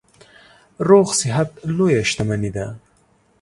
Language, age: Pashto, 30-39